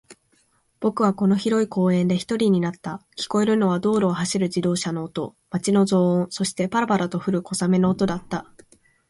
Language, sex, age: Japanese, female, 19-29